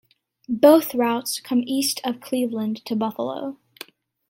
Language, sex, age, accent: English, female, under 19, United States English